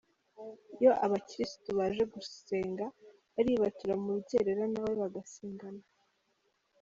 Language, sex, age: Kinyarwanda, female, under 19